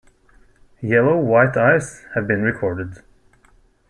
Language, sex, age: English, male, 19-29